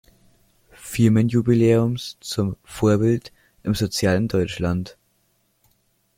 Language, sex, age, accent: German, male, 90+, Österreichisches Deutsch